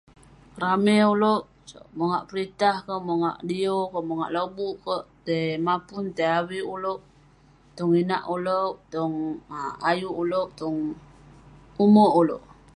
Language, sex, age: Western Penan, female, 19-29